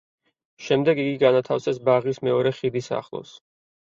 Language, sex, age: Georgian, male, 30-39